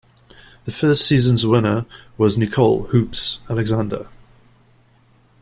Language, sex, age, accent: English, male, 30-39, Southern African (South Africa, Zimbabwe, Namibia)